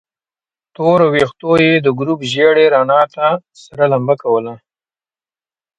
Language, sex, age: Pashto, male, 30-39